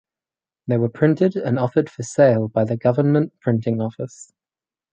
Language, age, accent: English, under 19, Australian English